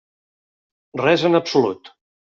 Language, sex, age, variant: Catalan, male, 50-59, Central